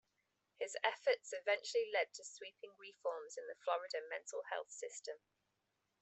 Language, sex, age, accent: English, female, 30-39, England English